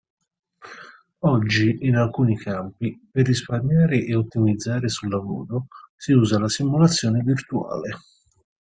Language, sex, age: Italian, male, 30-39